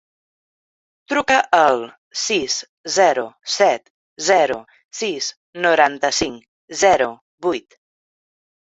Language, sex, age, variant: Catalan, female, 19-29, Central